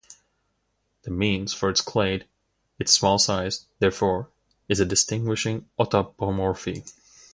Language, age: English, 19-29